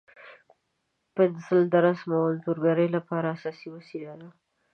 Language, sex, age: Pashto, female, 19-29